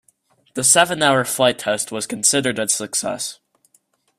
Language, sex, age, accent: English, male, under 19, United States English